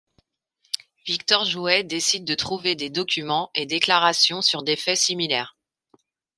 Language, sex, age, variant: French, female, 40-49, Français de métropole